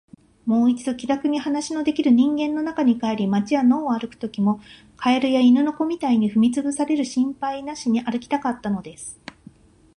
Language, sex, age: Japanese, female, 50-59